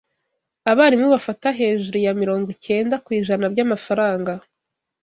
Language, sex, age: Kinyarwanda, female, 19-29